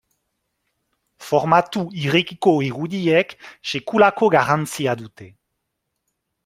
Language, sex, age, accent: Basque, male, 40-49, Nafar-lapurtarra edo Zuberotarra (Lapurdi, Nafarroa Beherea, Zuberoa)